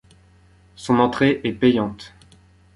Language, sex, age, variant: French, male, 19-29, Français de métropole